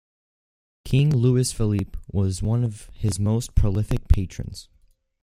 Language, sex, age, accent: English, male, under 19, United States English